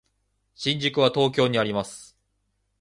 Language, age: Japanese, 19-29